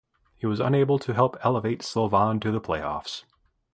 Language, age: English, 30-39